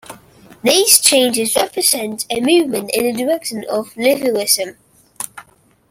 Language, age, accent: English, 19-29, England English